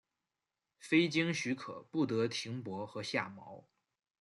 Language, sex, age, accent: Chinese, male, 19-29, 出生地：河南省